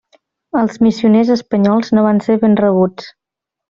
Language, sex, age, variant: Catalan, female, 19-29, Central